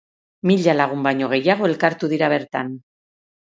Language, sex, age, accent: Basque, female, 50-59, Erdialdekoa edo Nafarra (Gipuzkoa, Nafarroa)